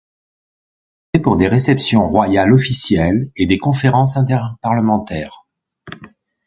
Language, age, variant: French, 50-59, Français de métropole